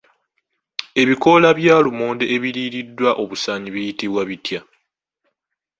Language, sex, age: Ganda, male, 19-29